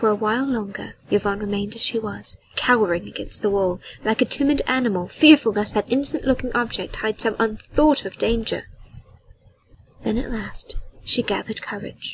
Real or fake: real